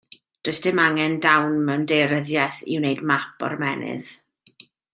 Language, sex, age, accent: Welsh, female, 30-39, Y Deyrnas Unedig Cymraeg